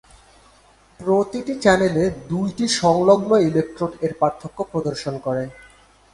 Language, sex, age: Bengali, male, 19-29